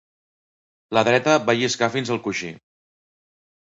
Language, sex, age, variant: Catalan, male, 40-49, Central